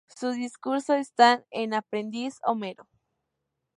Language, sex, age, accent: Spanish, female, 19-29, México